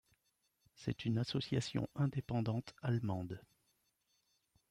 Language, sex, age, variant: French, male, 50-59, Français de métropole